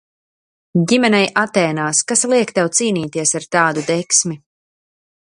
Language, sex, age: Latvian, female, 30-39